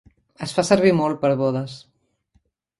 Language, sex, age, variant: Catalan, female, 40-49, Central